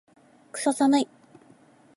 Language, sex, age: Japanese, female, 30-39